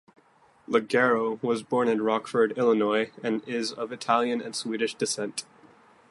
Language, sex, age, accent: English, male, under 19, United States English